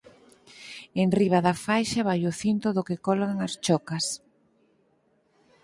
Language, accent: Galician, Normativo (estándar)